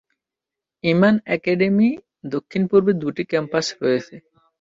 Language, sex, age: Bengali, male, 19-29